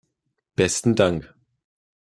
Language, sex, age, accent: German, male, 19-29, Deutschland Deutsch